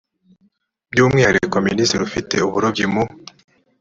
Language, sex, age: Kinyarwanda, male, 19-29